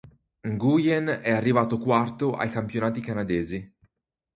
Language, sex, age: Italian, male, 30-39